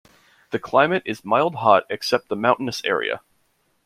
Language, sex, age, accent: English, male, 19-29, United States English